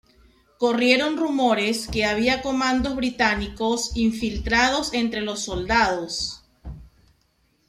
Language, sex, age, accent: Spanish, female, 40-49, Caribe: Cuba, Venezuela, Puerto Rico, República Dominicana, Panamá, Colombia caribeña, México caribeño, Costa del golfo de México